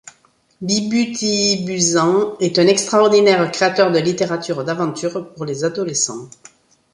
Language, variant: French, Français de métropole